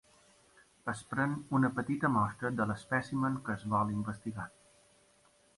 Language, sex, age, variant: Catalan, male, 40-49, Balear